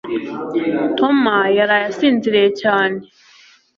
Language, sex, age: Kinyarwanda, female, under 19